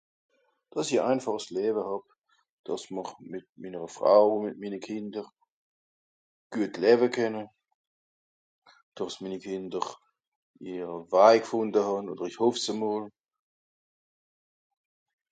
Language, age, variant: Swiss German, 40-49, Nordniederàlemmànisch (Rishoffe, Zàwere, Bùsswìller, Hawenau, Brüemt, Stroossbùri, Molse, Dàmbàch, Schlettstàtt, Pfàlzbùri usw.)